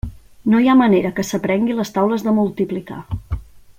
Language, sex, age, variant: Catalan, female, 40-49, Central